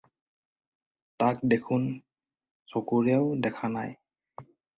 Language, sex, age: Assamese, male, 19-29